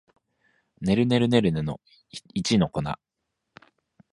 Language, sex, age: Japanese, male, 19-29